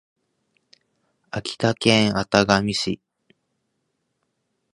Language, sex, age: Japanese, male, under 19